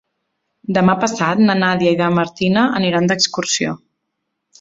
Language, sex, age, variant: Catalan, female, 19-29, Central